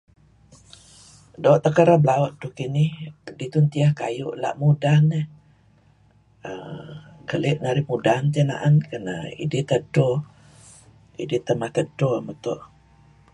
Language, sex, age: Kelabit, female, 60-69